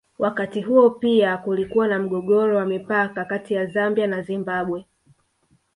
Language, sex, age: Swahili, female, 19-29